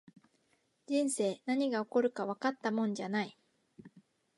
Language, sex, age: Japanese, female, 19-29